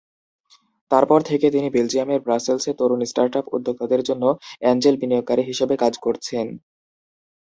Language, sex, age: Bengali, male, 19-29